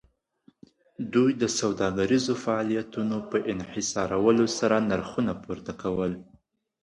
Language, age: Pashto, 19-29